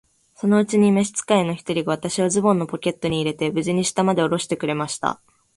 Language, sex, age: Japanese, female, 19-29